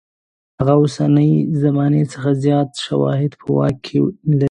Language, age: Pashto, 30-39